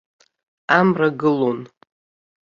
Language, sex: Abkhazian, female